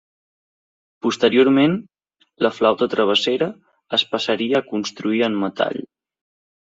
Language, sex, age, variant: Catalan, male, 19-29, Central